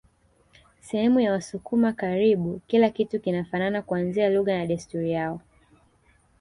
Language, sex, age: Swahili, female, 19-29